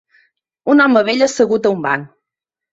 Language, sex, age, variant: Catalan, female, 30-39, Central